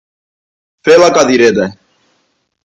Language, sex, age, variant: Catalan, male, 19-29, Nord-Occidental